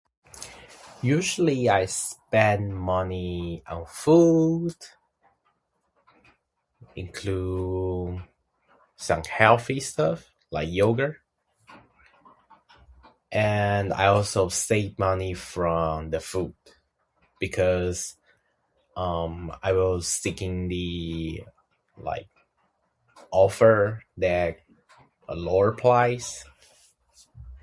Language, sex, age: English, male, 19-29